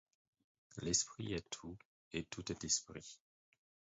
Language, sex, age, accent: French, male, 30-39, Français d’Haïti